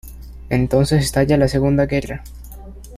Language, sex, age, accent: Spanish, male, 19-29, Andino-Pacífico: Colombia, Perú, Ecuador, oeste de Bolivia y Venezuela andina